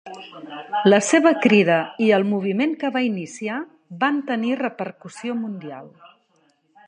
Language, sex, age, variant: Catalan, female, 50-59, Central